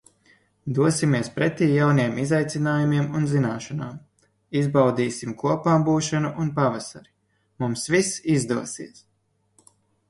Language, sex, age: Latvian, male, 19-29